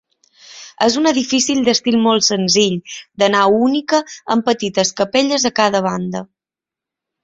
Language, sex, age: Catalan, female, 30-39